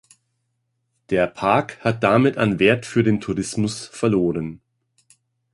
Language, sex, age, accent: German, male, 50-59, Deutschland Deutsch